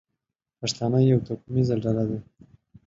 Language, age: Pashto, 19-29